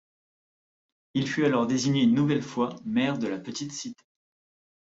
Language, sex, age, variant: French, male, 19-29, Français de métropole